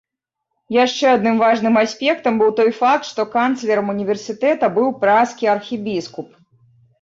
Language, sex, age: Belarusian, female, 30-39